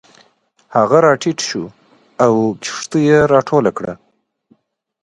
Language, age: Pashto, 19-29